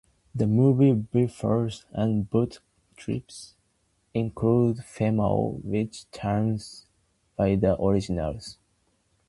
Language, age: English, under 19